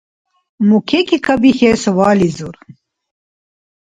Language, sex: Dargwa, female